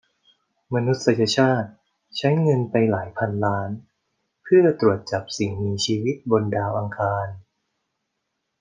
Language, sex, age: Thai, male, 40-49